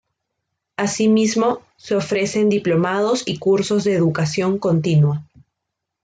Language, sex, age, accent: Spanish, female, 19-29, Andino-Pacífico: Colombia, Perú, Ecuador, oeste de Bolivia y Venezuela andina